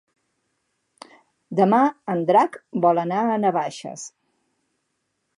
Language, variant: Catalan, Central